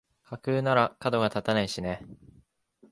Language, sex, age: Japanese, male, 19-29